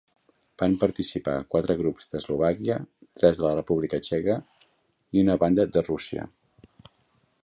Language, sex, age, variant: Catalan, male, 40-49, Central